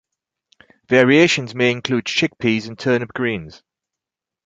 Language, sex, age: English, male, 50-59